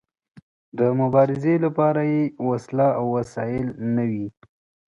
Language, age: Pashto, 19-29